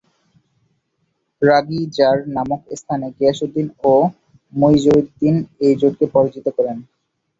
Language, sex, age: Bengali, male, 19-29